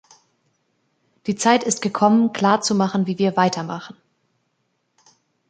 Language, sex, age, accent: German, female, 19-29, Deutschland Deutsch